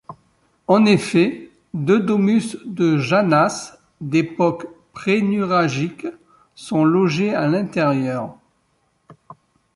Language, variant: French, Français de métropole